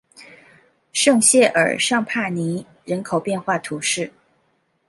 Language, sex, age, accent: Chinese, female, 19-29, 出生地：黑龙江省